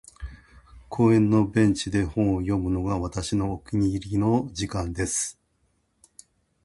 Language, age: Japanese, 60-69